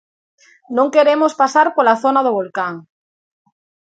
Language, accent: Galician, Normativo (estándar)